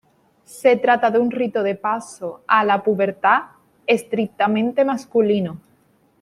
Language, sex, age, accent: Spanish, female, 19-29, España: Sur peninsular (Andalucia, Extremadura, Murcia)